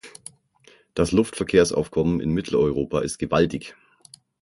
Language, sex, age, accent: German, male, 40-49, Deutschland Deutsch; Österreichisches Deutsch